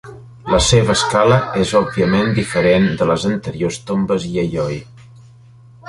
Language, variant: Catalan, Central